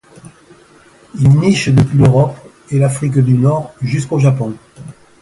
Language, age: French, 70-79